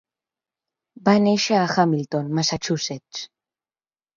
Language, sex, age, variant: Catalan, male, under 19, Central